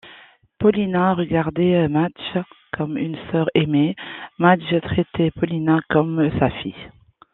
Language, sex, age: French, female, 40-49